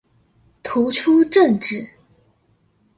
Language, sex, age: Chinese, female, under 19